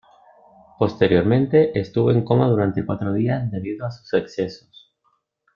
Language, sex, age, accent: Spanish, male, 40-49, España: Islas Canarias